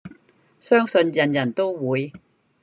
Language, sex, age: Cantonese, female, 60-69